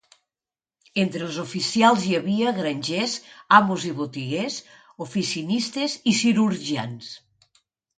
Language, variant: Catalan, Nord-Occidental